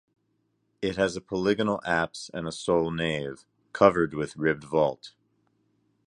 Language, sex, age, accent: English, male, 30-39, United States English